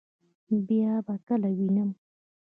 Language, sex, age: Pashto, female, 19-29